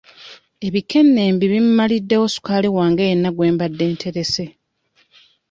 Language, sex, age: Ganda, female, 30-39